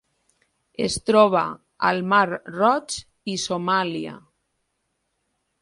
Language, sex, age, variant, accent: Catalan, female, 40-49, Tortosí, valencià